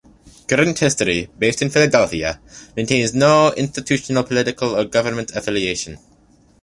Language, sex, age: English, male, 19-29